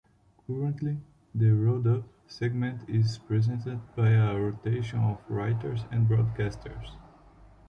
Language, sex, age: English, male, 30-39